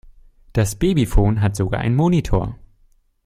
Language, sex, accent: German, male, Deutschland Deutsch